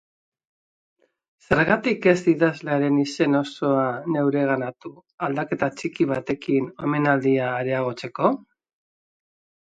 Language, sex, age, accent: Basque, female, 40-49, Mendebalekoa (Araba, Bizkaia, Gipuzkoako mendebaleko herri batzuk)